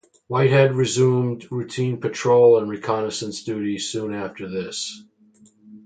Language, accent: English, United States English